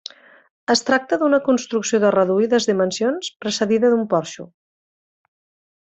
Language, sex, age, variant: Catalan, female, 50-59, Central